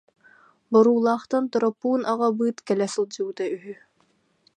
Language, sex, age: Yakut, female, 19-29